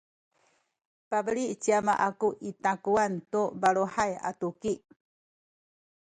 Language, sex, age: Sakizaya, female, 70-79